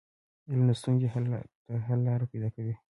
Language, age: Pashto, 19-29